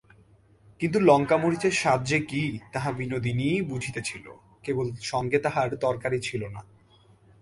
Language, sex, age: Bengali, male, 19-29